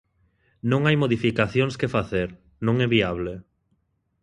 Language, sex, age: Galician, male, 19-29